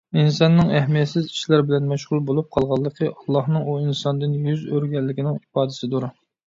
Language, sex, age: Uyghur, male, 30-39